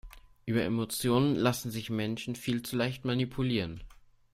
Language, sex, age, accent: German, male, under 19, Deutschland Deutsch